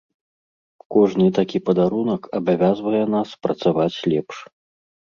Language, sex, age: Belarusian, male, 40-49